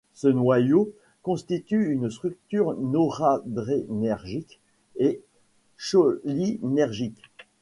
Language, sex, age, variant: French, male, 40-49, Français de métropole